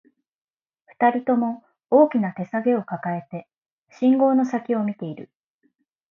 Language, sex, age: Japanese, female, 19-29